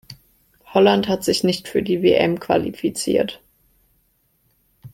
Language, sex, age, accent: German, female, 19-29, Deutschland Deutsch